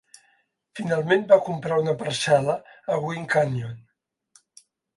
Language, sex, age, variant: Catalan, male, 70-79, Central